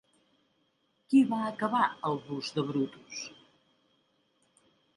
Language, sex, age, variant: Catalan, female, 60-69, Central